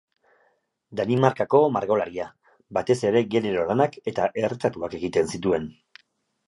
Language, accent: Basque, Erdialdekoa edo Nafarra (Gipuzkoa, Nafarroa)